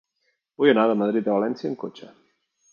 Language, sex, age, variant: Catalan, male, 30-39, Central